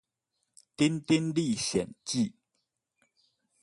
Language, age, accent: Chinese, 30-39, 出生地：宜蘭縣